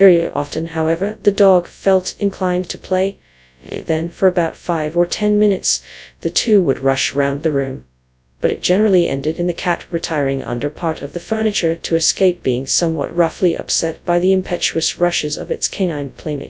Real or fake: fake